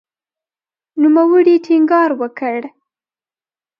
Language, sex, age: Pashto, female, 19-29